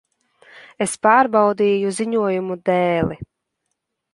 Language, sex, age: Latvian, female, 19-29